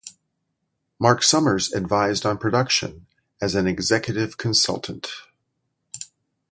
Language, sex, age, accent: English, male, 60-69, United States English